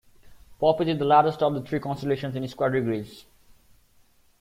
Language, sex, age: English, male, 19-29